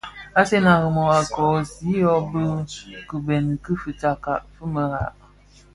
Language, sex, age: Bafia, female, 30-39